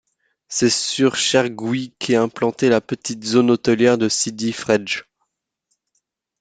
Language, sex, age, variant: French, male, under 19, Français de métropole